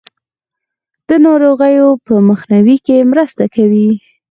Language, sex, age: Pashto, female, 19-29